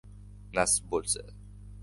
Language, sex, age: Uzbek, male, under 19